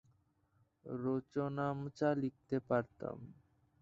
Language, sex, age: Bengali, male, under 19